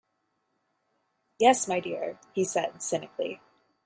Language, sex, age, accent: English, female, 30-39, United States English